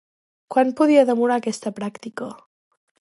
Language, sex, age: Catalan, female, 19-29